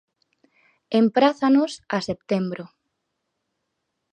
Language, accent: Galician, Oriental (común en zona oriental); Normativo (estándar)